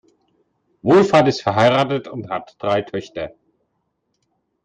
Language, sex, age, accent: German, male, 40-49, Deutschland Deutsch